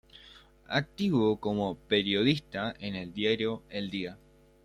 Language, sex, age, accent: Spanish, male, under 19, Rioplatense: Argentina, Uruguay, este de Bolivia, Paraguay